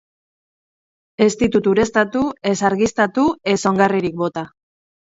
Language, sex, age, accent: Basque, female, 30-39, Mendebalekoa (Araba, Bizkaia, Gipuzkoako mendebaleko herri batzuk)